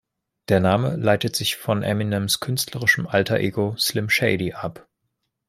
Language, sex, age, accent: German, male, 19-29, Deutschland Deutsch